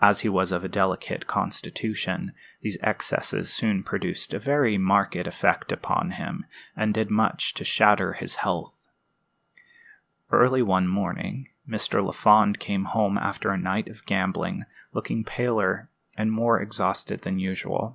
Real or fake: real